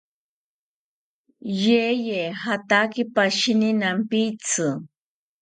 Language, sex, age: South Ucayali Ashéninka, female, 40-49